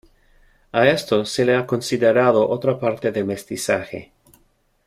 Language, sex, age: Spanish, male, 50-59